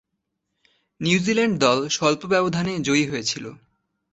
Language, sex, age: Bengali, male, 19-29